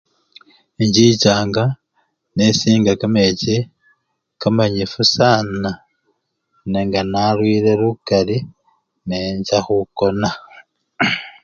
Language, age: Luyia, 40-49